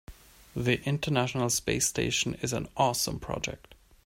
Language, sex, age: English, male, 19-29